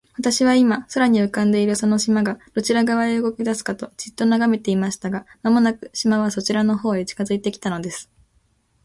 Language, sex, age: Japanese, female, under 19